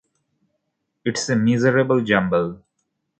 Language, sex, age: English, male, 30-39